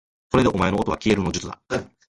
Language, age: Japanese, 40-49